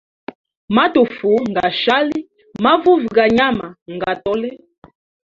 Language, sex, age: Hemba, female, 19-29